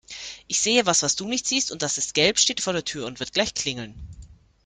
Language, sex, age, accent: German, female, 19-29, Deutschland Deutsch